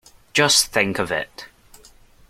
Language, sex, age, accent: English, male, under 19, Scottish English